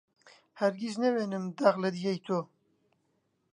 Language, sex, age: Central Kurdish, male, 19-29